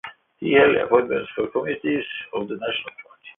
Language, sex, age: English, male, 50-59